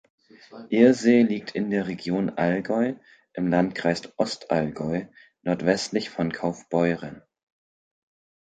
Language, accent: German, Deutschland Deutsch; Hochdeutsch